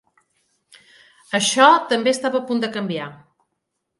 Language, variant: Catalan, Central